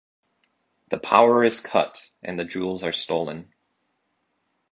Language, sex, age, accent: English, male, 30-39, United States English